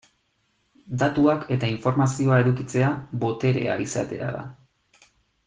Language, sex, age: Basque, male, 30-39